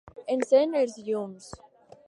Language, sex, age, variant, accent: Catalan, female, under 19, Alacantí, valencià